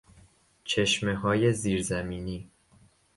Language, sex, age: Persian, male, under 19